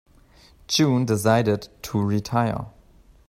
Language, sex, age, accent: English, male, 19-29, United States English